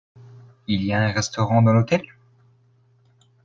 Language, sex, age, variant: French, male, 19-29, Français de métropole